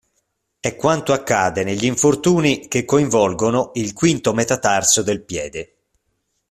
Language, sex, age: Italian, male, 40-49